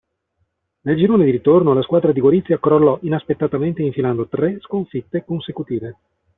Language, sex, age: Italian, male, 40-49